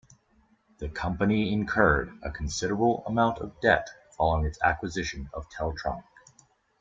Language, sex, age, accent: English, male, 19-29, Canadian English